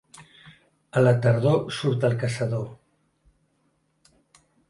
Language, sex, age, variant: Catalan, male, 70-79, Central